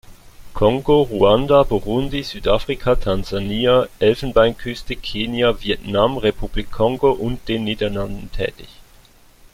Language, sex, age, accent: German, male, 30-39, Schweizerdeutsch